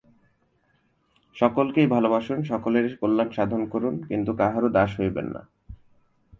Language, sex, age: Bengali, male, 19-29